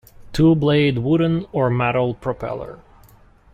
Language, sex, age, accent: English, male, 19-29, United States English